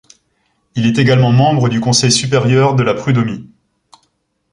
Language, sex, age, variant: French, male, 19-29, Français de métropole